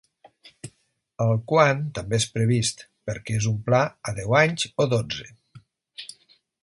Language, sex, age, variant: Catalan, male, 50-59, Nord-Occidental